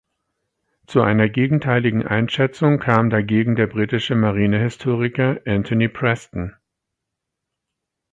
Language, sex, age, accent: German, male, 40-49, Deutschland Deutsch